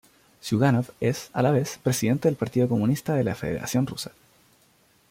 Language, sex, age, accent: Spanish, male, 19-29, Chileno: Chile, Cuyo